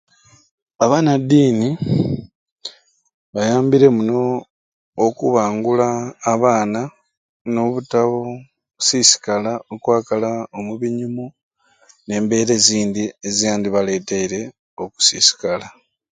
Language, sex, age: Ruuli, male, 30-39